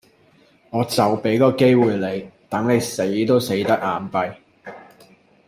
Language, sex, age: Cantonese, male, 30-39